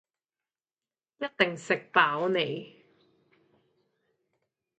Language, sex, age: Cantonese, female, 19-29